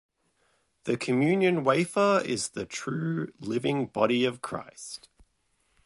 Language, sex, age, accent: English, male, 30-39, Australian English